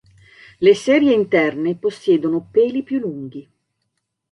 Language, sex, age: Italian, female, 40-49